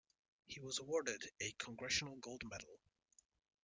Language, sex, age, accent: English, male, 19-29, United States English